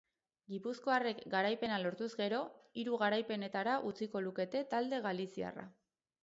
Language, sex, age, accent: Basque, female, 19-29, Mendebalekoa (Araba, Bizkaia, Gipuzkoako mendebaleko herri batzuk)